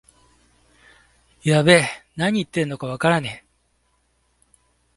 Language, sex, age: Japanese, male, 50-59